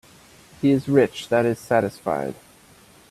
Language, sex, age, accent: English, male, 19-29, United States English